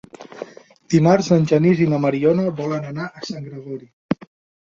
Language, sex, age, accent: Catalan, male, 19-29, central; septentrional